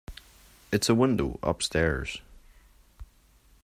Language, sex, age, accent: English, male, 30-39, Irish English